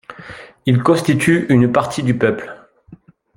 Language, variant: French, Français de métropole